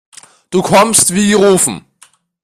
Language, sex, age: German, male, under 19